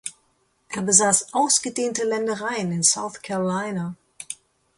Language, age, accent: German, 50-59, Deutschland Deutsch